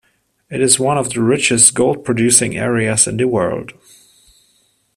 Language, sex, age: English, male, 30-39